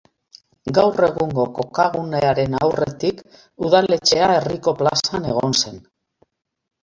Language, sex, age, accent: Basque, female, 60-69, Mendebalekoa (Araba, Bizkaia, Gipuzkoako mendebaleko herri batzuk)